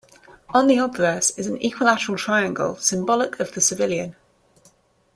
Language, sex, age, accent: English, female, 30-39, England English